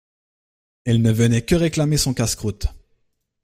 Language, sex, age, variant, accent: French, male, 19-29, Français d'Amérique du Nord, Français du Canada